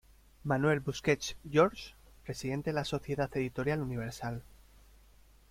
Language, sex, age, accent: Spanish, male, 30-39, España: Norte peninsular (Asturias, Castilla y León, Cantabria, País Vasco, Navarra, Aragón, La Rioja, Guadalajara, Cuenca)